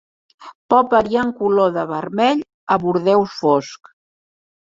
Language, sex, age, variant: Catalan, female, 50-59, Central